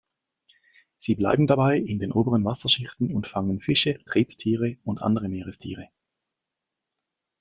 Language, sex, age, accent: German, male, 30-39, Schweizerdeutsch